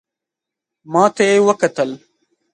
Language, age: Pashto, 19-29